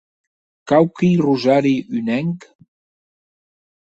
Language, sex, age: Occitan, male, 60-69